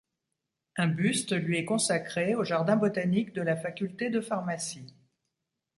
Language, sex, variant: French, female, Français de métropole